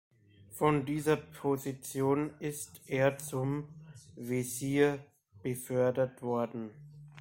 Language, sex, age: German, male, 19-29